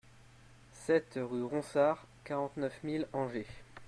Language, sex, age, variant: French, male, 19-29, Français de métropole